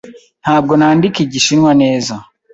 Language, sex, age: Kinyarwanda, male, 19-29